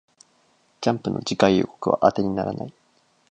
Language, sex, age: Japanese, male, 19-29